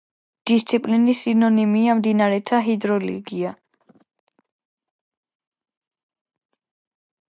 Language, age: Georgian, under 19